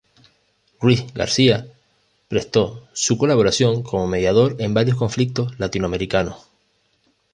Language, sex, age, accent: Spanish, male, 30-39, España: Islas Canarias